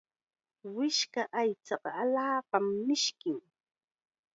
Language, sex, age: Chiquián Ancash Quechua, female, 30-39